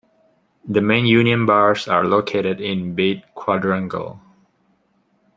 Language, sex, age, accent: English, male, 19-29, Singaporean English